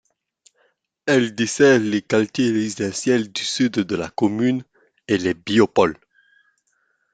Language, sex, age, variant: French, male, under 19, Français de métropole